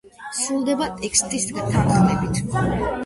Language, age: Georgian, under 19